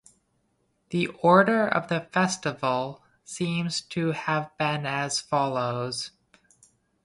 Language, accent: English, United States English